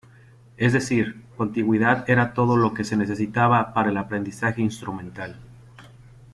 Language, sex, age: Spanish, male, 30-39